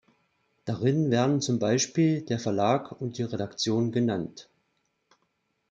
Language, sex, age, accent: German, male, 40-49, Deutschland Deutsch